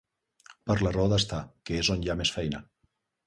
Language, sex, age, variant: Catalan, male, 40-49, Central